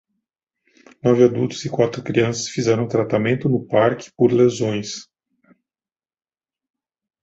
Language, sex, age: Portuguese, male, 50-59